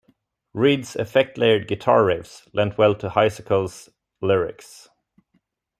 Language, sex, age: English, male, 19-29